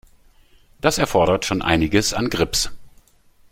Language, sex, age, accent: German, male, 50-59, Deutschland Deutsch